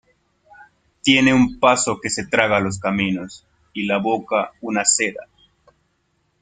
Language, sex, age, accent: Spanish, male, 19-29, Andino-Pacífico: Colombia, Perú, Ecuador, oeste de Bolivia y Venezuela andina